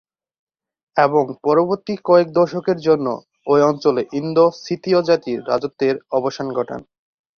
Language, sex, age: Bengali, male, 19-29